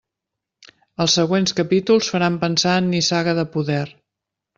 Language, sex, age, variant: Catalan, female, 50-59, Central